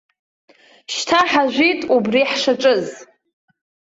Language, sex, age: Abkhazian, female, under 19